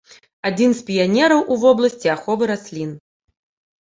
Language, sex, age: Belarusian, female, 30-39